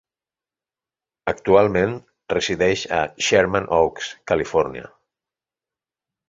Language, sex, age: Catalan, male, 50-59